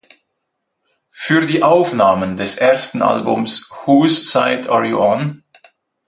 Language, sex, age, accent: German, male, 40-49, Schweizerdeutsch